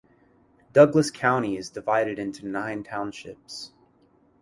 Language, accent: English, United States English